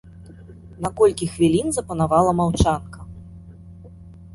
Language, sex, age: Belarusian, female, 30-39